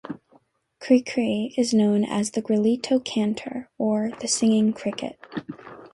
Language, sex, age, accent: English, female, under 19, United States English